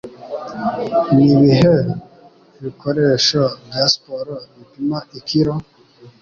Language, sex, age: Kinyarwanda, male, 19-29